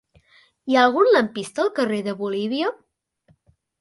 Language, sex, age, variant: Catalan, male, under 19, Central